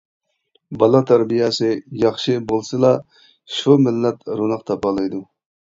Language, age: Uyghur, 19-29